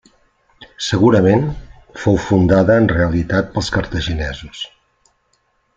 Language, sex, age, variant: Catalan, male, 60-69, Central